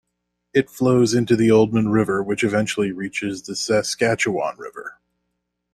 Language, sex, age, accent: English, male, 30-39, United States English